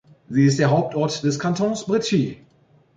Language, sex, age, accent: German, male, 40-49, Deutschland Deutsch